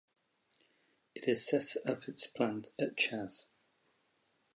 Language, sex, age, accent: English, male, 40-49, England English